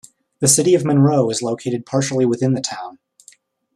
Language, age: English, 19-29